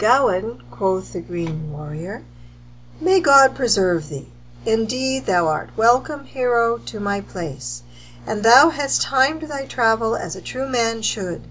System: none